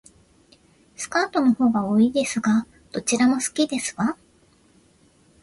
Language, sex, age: Japanese, female, 30-39